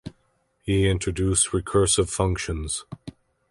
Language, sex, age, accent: English, male, 50-59, Canadian English